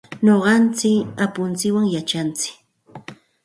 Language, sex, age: Santa Ana de Tusi Pasco Quechua, female, 40-49